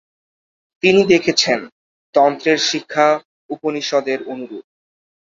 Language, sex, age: Bengali, male, under 19